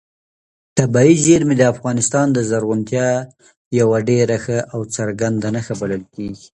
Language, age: Pashto, 30-39